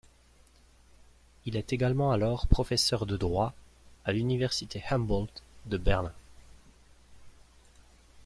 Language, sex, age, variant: French, male, 40-49, Français de métropole